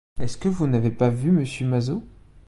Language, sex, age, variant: French, male, 19-29, Français de métropole